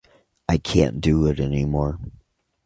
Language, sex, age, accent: English, male, 30-39, United States English